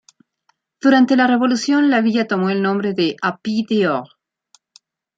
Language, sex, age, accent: Spanish, female, 50-59, México